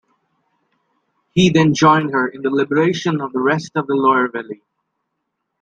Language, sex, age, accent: English, male, 19-29, United States English